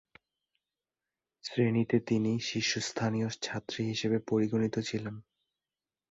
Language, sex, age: Bengali, male, 19-29